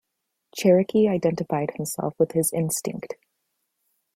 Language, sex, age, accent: English, female, 19-29, United States English